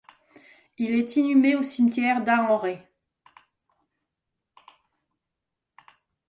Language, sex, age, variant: French, female, 40-49, Français de métropole